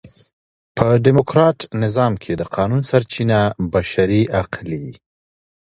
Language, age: Pashto, 30-39